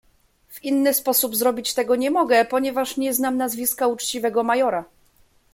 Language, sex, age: Polish, female, 19-29